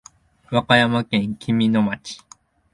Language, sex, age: Japanese, male, 19-29